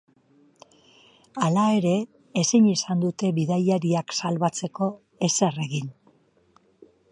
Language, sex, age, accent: Basque, female, 50-59, Mendebalekoa (Araba, Bizkaia, Gipuzkoako mendebaleko herri batzuk)